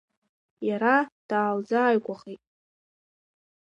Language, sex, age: Abkhazian, female, 19-29